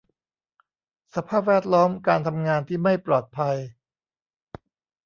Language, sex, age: Thai, male, 50-59